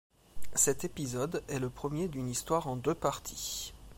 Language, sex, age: French, male, 30-39